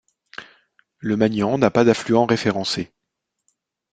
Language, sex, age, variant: French, male, 40-49, Français de métropole